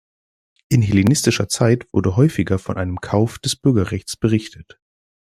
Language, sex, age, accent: German, male, 19-29, Deutschland Deutsch